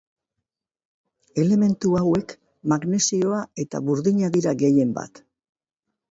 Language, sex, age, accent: Basque, female, 70-79, Mendebalekoa (Araba, Bizkaia, Gipuzkoako mendebaleko herri batzuk)